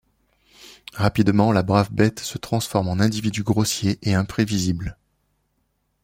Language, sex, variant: French, male, Français de métropole